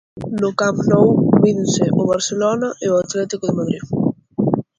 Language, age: Galician, 19-29